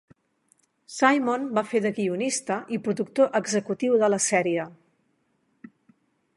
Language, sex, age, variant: Catalan, female, 50-59, Central